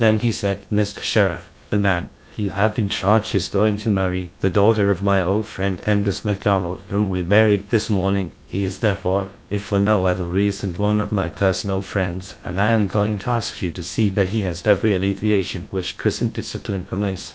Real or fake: fake